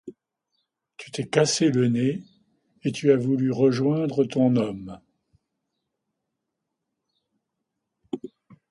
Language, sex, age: French, male, 80-89